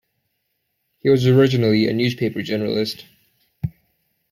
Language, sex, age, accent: English, male, 19-29, Canadian English